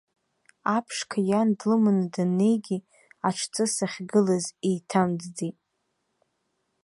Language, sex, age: Abkhazian, female, under 19